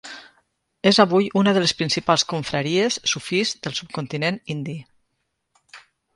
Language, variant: Catalan, Nord-Occidental